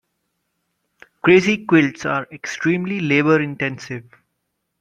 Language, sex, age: English, male, 30-39